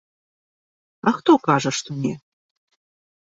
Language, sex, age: Belarusian, female, 40-49